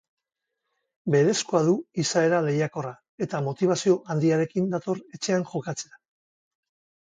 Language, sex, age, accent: Basque, male, 50-59, Mendebalekoa (Araba, Bizkaia, Gipuzkoako mendebaleko herri batzuk)